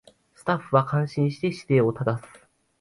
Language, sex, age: Japanese, male, 19-29